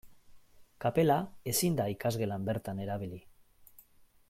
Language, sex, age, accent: Basque, male, 40-49, Mendebalekoa (Araba, Bizkaia, Gipuzkoako mendebaleko herri batzuk)